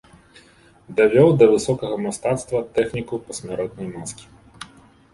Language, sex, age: Belarusian, male, 40-49